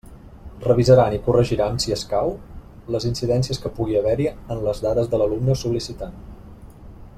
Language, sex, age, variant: Catalan, male, 30-39, Balear